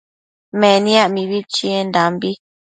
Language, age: Matsés, 30-39